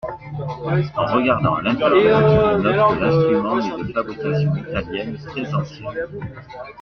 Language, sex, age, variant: French, male, 40-49, Français de métropole